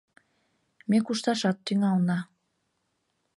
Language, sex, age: Mari, female, 19-29